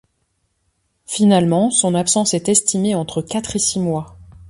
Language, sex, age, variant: French, female, 40-49, Français de métropole